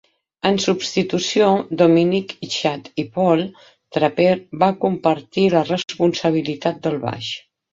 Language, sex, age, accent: Catalan, female, 50-59, balear; central